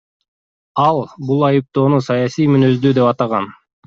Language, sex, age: Kyrgyz, male, 40-49